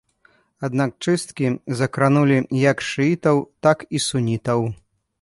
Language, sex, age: Belarusian, male, 30-39